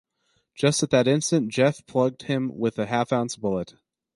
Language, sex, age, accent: English, male, 30-39, United States English